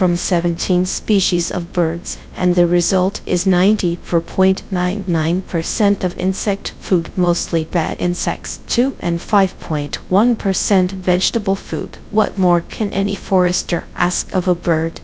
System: TTS, GradTTS